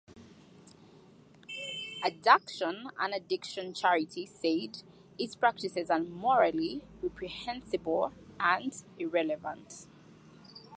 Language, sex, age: English, female, 30-39